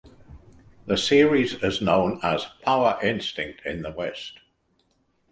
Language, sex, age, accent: English, male, 70-79, England English